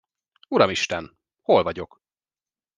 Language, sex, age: Hungarian, male, 30-39